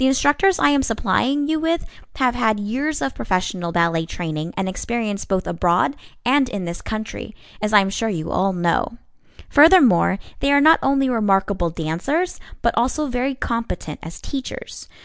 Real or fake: real